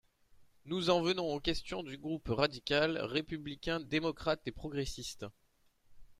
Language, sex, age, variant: French, male, 30-39, Français de métropole